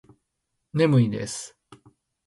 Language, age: Japanese, 50-59